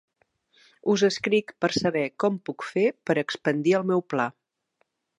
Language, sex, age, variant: Catalan, female, 50-59, Central